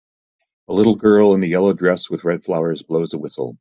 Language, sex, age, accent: English, male, 30-39, United States English